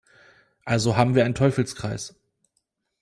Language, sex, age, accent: German, male, 30-39, Deutschland Deutsch